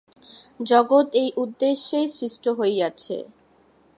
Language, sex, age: Bengali, female, 19-29